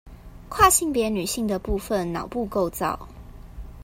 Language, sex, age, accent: Chinese, female, 19-29, 出生地：臺北市